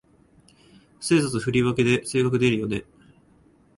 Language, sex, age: Japanese, male, 19-29